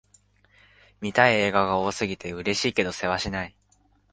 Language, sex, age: Japanese, male, 19-29